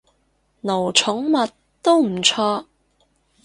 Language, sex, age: Cantonese, female, 19-29